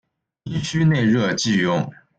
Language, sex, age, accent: Chinese, male, 19-29, 出生地：山东省